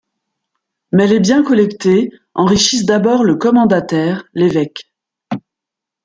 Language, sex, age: French, female, 40-49